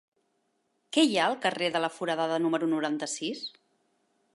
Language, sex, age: Catalan, female, 30-39